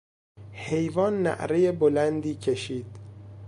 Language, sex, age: Persian, male, 19-29